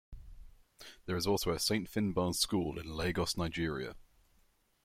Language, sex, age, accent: English, male, under 19, England English